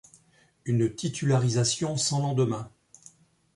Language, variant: French, Français de métropole